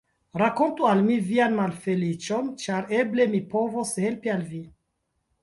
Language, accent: Esperanto, Internacia